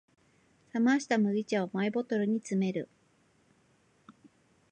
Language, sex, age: Japanese, female, 40-49